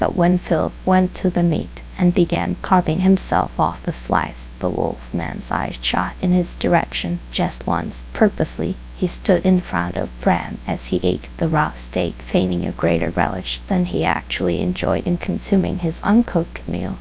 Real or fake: fake